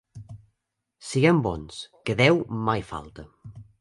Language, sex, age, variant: Catalan, male, under 19, Central